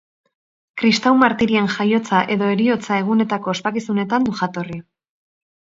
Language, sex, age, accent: Basque, female, 30-39, Erdialdekoa edo Nafarra (Gipuzkoa, Nafarroa)